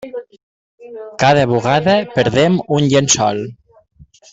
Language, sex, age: Catalan, male, 30-39